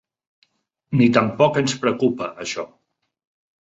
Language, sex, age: Catalan, male, 50-59